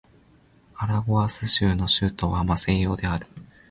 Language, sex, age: Japanese, male, 19-29